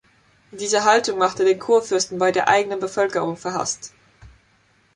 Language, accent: German, Deutschland Deutsch